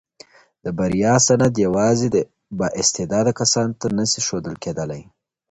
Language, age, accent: Pashto, 19-29, معیاري پښتو